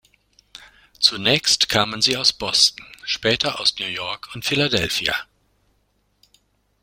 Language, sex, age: German, male, 60-69